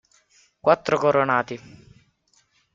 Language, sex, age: Italian, male, under 19